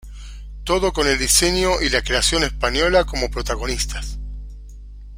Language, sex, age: Spanish, male, 50-59